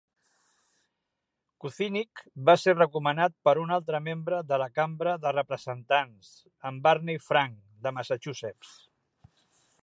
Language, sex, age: Catalan, male, 60-69